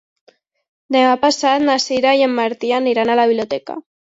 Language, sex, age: Catalan, female, under 19